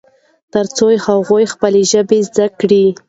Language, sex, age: Pashto, female, 19-29